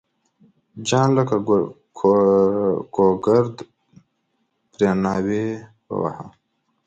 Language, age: Pashto, 19-29